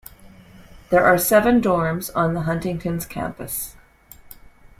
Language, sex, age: English, female, 40-49